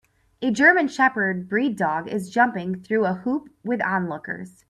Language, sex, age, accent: English, female, 30-39, United States English